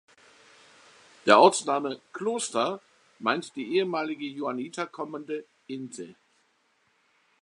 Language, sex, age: German, male, 60-69